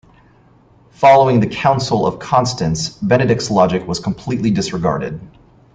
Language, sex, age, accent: English, male, 30-39, United States English